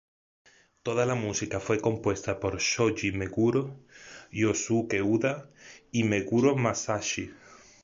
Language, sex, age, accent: Spanish, male, 19-29, España: Sur peninsular (Andalucia, Extremadura, Murcia)